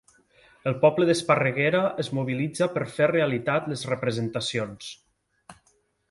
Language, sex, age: Catalan, male, 40-49